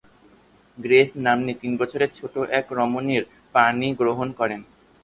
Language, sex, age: Bengali, male, under 19